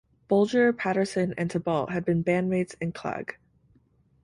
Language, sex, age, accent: English, female, 19-29, United States English